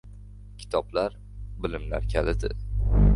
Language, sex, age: Uzbek, male, under 19